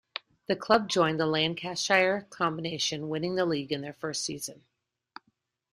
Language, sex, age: English, female, 40-49